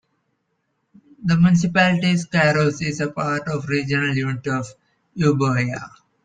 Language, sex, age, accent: English, male, under 19, India and South Asia (India, Pakistan, Sri Lanka)